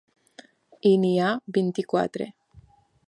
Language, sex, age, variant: Catalan, female, 19-29, Nord-Occidental